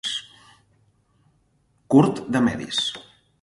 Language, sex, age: Catalan, male, 40-49